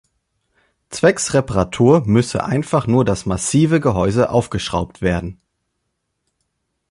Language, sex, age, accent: German, male, 30-39, Deutschland Deutsch